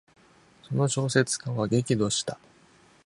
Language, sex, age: Japanese, male, 19-29